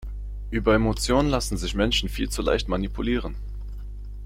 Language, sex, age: German, male, 19-29